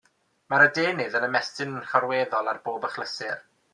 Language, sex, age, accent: Welsh, male, 19-29, Y Deyrnas Unedig Cymraeg